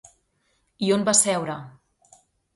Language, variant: Catalan, Central